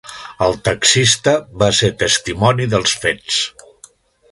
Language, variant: Catalan, Nord-Occidental